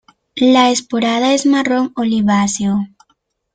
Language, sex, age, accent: Spanish, female, 19-29, América central